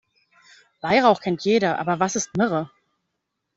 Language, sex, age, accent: German, female, 19-29, Deutschland Deutsch